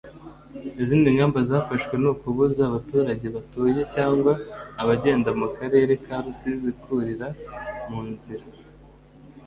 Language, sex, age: Kinyarwanda, male, 19-29